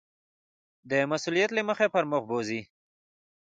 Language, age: Pashto, 19-29